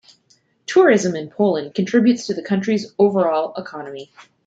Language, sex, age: English, female, 30-39